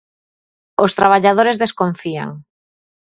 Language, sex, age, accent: Galician, female, 40-49, Normativo (estándar)